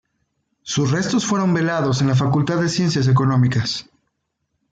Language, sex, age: Spanish, male, 40-49